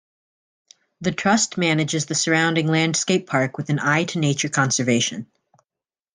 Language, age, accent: English, 19-29, United States English